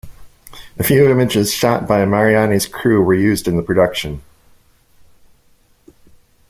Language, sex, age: English, male, 50-59